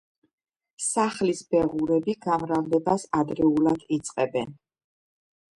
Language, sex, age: Georgian, female, 50-59